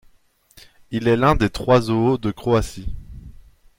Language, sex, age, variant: French, male, 19-29, Français de métropole